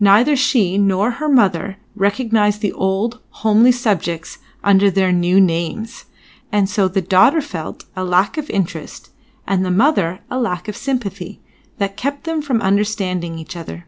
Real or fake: real